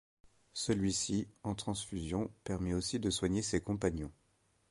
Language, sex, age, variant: French, male, 19-29, Français de métropole